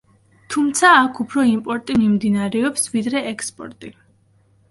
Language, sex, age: Georgian, female, 19-29